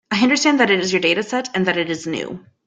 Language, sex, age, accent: English, female, 30-39, United States English